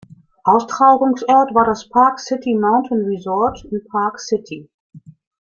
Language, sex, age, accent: German, female, 60-69, Deutschland Deutsch